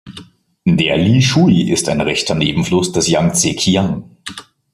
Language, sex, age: German, male, 19-29